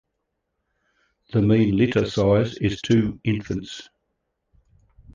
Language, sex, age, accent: English, male, 60-69, Australian English